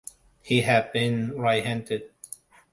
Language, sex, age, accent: English, male, 19-29, Hong Kong English